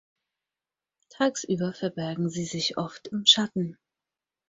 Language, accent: German, Deutschland Deutsch